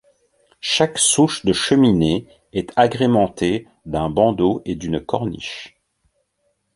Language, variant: French, Français de métropole